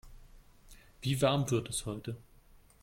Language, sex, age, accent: German, male, 19-29, Deutschland Deutsch